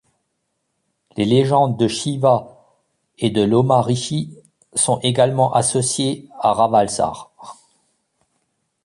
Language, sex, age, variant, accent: French, male, 50-59, Français d'Europe, Français d’Allemagne